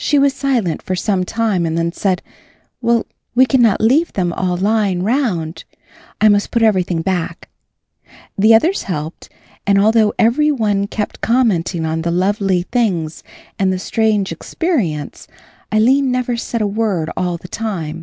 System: none